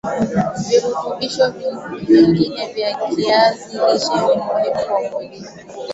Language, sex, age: Swahili, female, 19-29